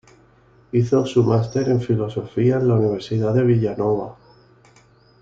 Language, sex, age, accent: Spanish, male, 30-39, España: Sur peninsular (Andalucia, Extremadura, Murcia)